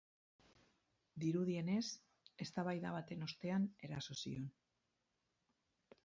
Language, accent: Basque, Mendebalekoa (Araba, Bizkaia, Gipuzkoako mendebaleko herri batzuk)